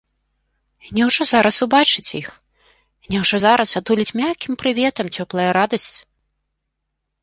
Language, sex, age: Belarusian, female, 40-49